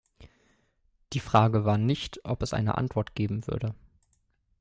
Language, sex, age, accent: German, male, 19-29, Deutschland Deutsch